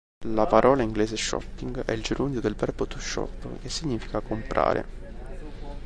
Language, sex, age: Italian, male, 19-29